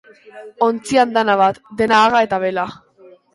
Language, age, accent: Basque, under 19, Mendebalekoa (Araba, Bizkaia, Gipuzkoako mendebaleko herri batzuk)